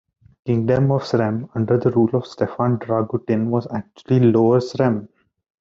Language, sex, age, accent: English, male, 19-29, India and South Asia (India, Pakistan, Sri Lanka)